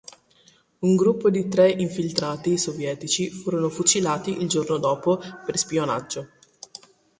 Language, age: Italian, 40-49